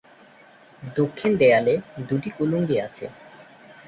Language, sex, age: Bengali, male, under 19